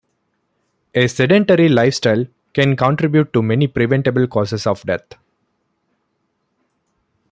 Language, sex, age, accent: English, male, 30-39, India and South Asia (India, Pakistan, Sri Lanka)